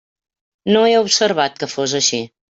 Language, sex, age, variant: Catalan, female, 60-69, Central